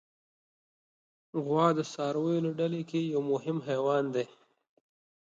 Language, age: Pashto, 30-39